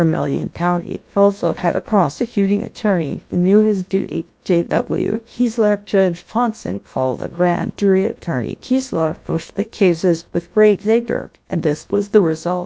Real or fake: fake